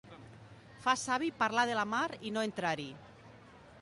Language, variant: Catalan, Septentrional